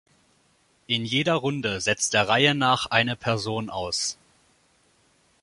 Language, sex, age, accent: German, male, 19-29, Deutschland Deutsch